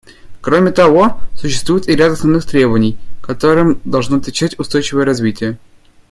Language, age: Russian, 19-29